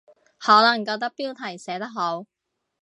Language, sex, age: Cantonese, female, 19-29